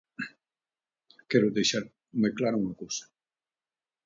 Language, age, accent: Galician, 50-59, Central (gheada)